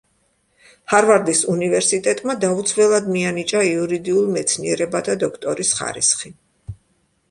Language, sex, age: Georgian, female, 60-69